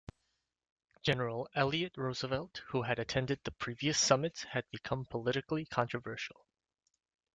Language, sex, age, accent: English, male, 19-29, United States English